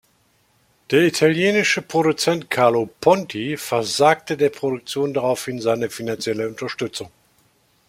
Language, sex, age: German, male, 60-69